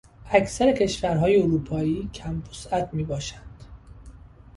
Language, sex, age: Persian, male, 30-39